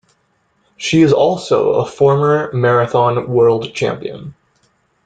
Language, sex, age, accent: English, male, 19-29, United States English